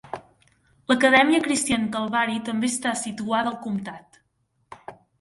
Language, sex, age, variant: Catalan, female, under 19, Central